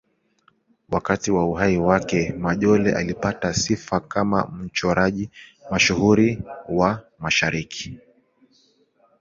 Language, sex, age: Swahili, male, 30-39